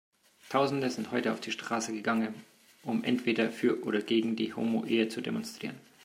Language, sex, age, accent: German, male, 30-39, Deutschland Deutsch